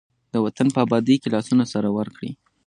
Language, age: Pashto, 19-29